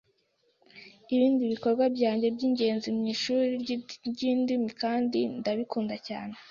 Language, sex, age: Kinyarwanda, female, 19-29